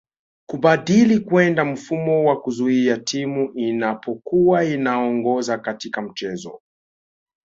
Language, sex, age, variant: Swahili, male, 40-49, Kiswahili cha Bara ya Tanzania